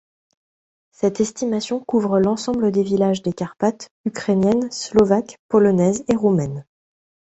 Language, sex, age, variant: French, female, 30-39, Français de métropole